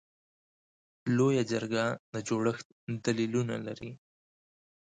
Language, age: Pashto, 19-29